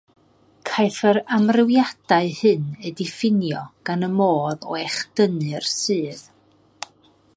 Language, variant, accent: Welsh, North-Western Welsh, Y Deyrnas Unedig Cymraeg